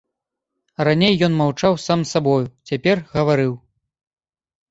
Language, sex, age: Belarusian, male, 19-29